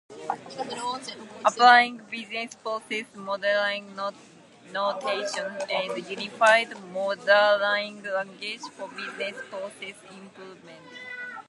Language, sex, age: English, female, 19-29